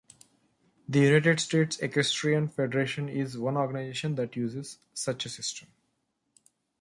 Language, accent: English, India and South Asia (India, Pakistan, Sri Lanka)